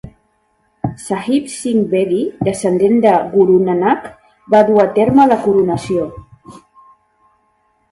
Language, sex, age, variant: Catalan, female, 50-59, Central